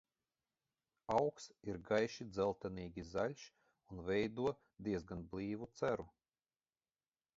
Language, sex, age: Latvian, male, 40-49